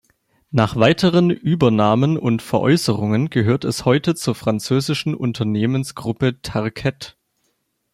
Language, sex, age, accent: German, male, 19-29, Deutschland Deutsch